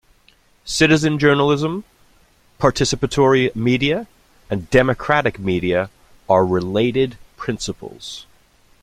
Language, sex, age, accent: English, male, 40-49, United States English